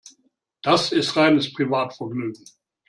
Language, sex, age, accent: German, male, 60-69, Deutschland Deutsch